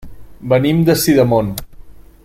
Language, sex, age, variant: Catalan, male, 40-49, Central